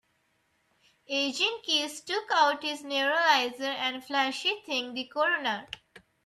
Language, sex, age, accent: English, female, under 19, India and South Asia (India, Pakistan, Sri Lanka)